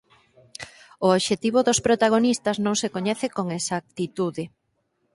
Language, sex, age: Galician, female, 40-49